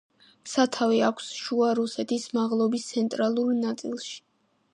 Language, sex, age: Georgian, female, under 19